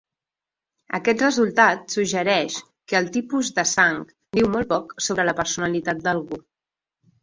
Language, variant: Catalan, Central